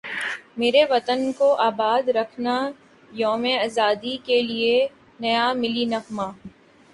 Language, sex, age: Urdu, female, 19-29